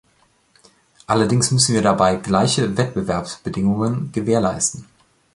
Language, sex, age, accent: German, male, 40-49, Deutschland Deutsch